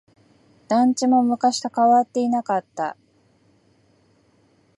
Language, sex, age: Japanese, female, 40-49